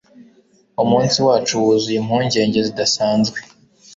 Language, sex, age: Kinyarwanda, male, 19-29